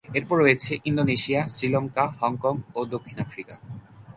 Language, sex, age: Bengali, male, under 19